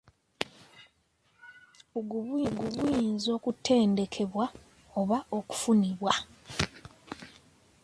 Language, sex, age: Ganda, female, 19-29